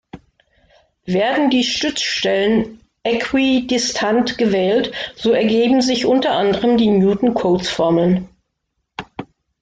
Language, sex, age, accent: German, female, 50-59, Deutschland Deutsch